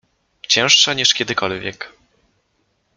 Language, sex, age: Polish, male, 19-29